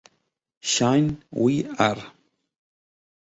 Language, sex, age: Catalan, male, 40-49